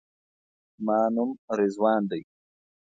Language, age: Pashto, 30-39